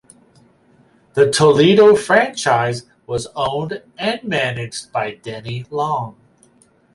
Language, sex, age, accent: English, male, 50-59, United States English